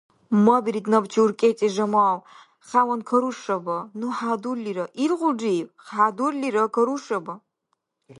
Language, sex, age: Dargwa, female, 19-29